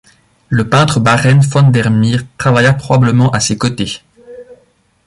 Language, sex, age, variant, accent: French, male, 19-29, Français d'Europe, Français de Suisse